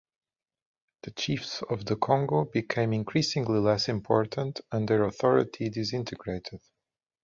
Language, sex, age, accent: English, male, 30-39, United States English